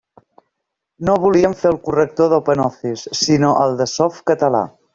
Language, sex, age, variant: Catalan, female, 40-49, Septentrional